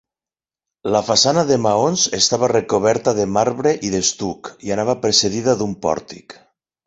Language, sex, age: Catalan, male, 40-49